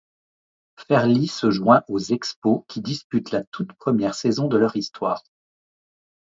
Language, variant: French, Français de métropole